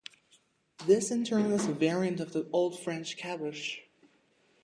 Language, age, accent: English, 19-29, United States English